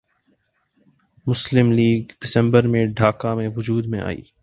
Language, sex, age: Urdu, male, 19-29